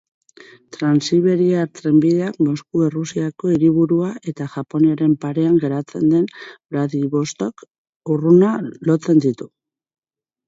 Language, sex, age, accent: Basque, female, 40-49, Mendebalekoa (Araba, Bizkaia, Gipuzkoako mendebaleko herri batzuk)